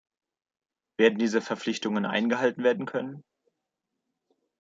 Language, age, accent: German, 19-29, Deutschland Deutsch